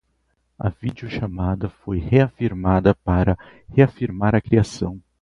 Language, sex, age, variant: Portuguese, male, 30-39, Portuguese (Brasil)